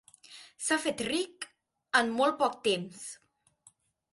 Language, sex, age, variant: Catalan, female, under 19, Central